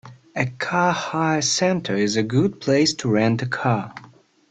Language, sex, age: English, male, 19-29